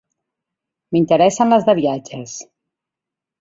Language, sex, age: Catalan, female, 40-49